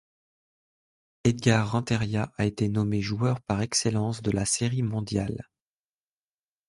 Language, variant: French, Français de métropole